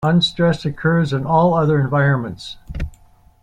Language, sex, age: English, male, 70-79